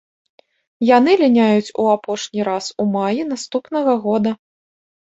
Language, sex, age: Belarusian, female, 19-29